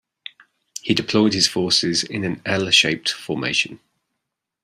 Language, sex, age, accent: English, male, 30-39, England English